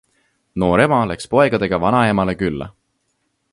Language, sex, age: Estonian, male, 19-29